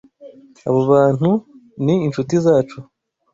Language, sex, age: Kinyarwanda, male, 19-29